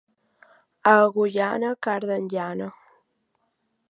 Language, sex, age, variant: Catalan, female, 19-29, Balear